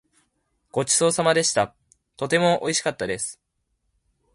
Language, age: Japanese, 19-29